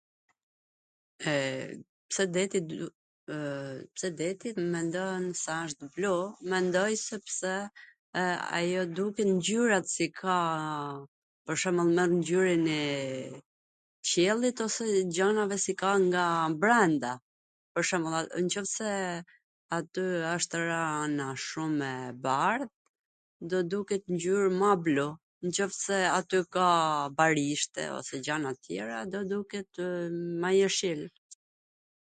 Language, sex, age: Gheg Albanian, female, 40-49